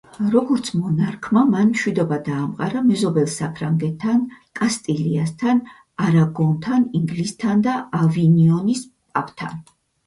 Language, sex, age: Georgian, female, 50-59